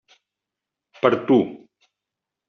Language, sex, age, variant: Catalan, male, 70-79, Central